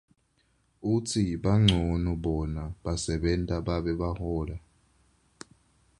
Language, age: Swati, 19-29